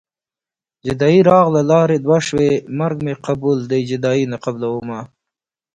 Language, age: Pashto, 40-49